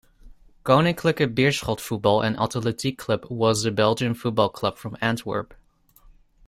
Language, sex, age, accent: English, male, 19-29, United States English